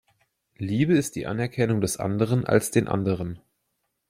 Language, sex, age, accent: German, male, 19-29, Deutschland Deutsch